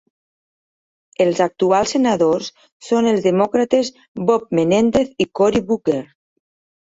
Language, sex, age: Catalan, female, 40-49